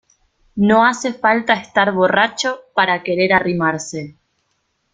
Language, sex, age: Spanish, female, 30-39